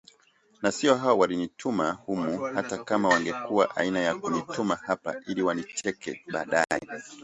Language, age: Swahili, 30-39